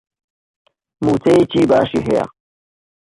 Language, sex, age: Central Kurdish, male, 30-39